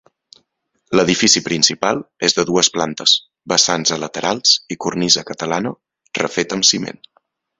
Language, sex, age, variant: Catalan, male, 19-29, Central